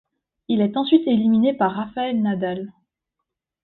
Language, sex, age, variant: French, female, 19-29, Français de métropole